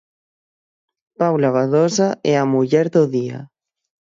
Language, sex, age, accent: Galician, male, 19-29, Atlántico (seseo e gheada); Normativo (estándar)